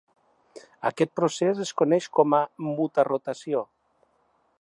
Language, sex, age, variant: Catalan, male, 60-69, Central